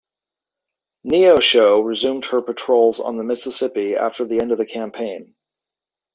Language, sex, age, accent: English, male, 40-49, United States English